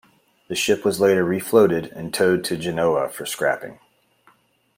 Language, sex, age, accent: English, male, 40-49, United States English